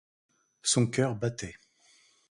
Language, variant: French, Français de métropole